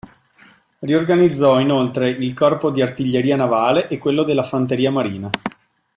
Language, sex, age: Italian, male, 30-39